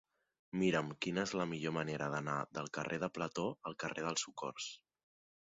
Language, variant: Catalan, Central